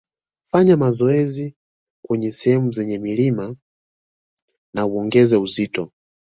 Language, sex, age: Swahili, male, 19-29